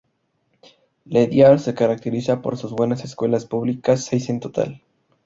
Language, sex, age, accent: Spanish, male, 19-29, México